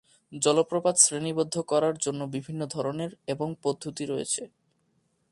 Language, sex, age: Bengali, male, 19-29